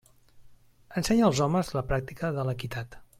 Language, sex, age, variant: Catalan, male, 40-49, Central